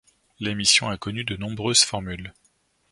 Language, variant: French, Français de métropole